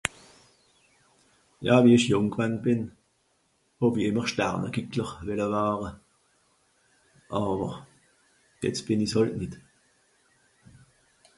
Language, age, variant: Swiss German, 50-59, Nordniederàlemmànisch (Rishoffe, Zàwere, Bùsswìller, Hawenau, Brüemt, Stroossbùri, Molse, Dàmbàch, Schlettstàtt, Pfàlzbùri usw.)